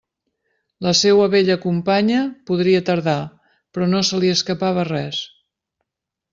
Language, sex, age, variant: Catalan, female, 50-59, Central